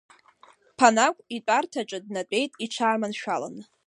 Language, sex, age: Abkhazian, female, 19-29